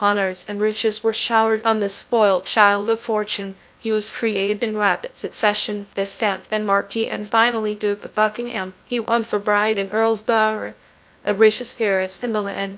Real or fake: fake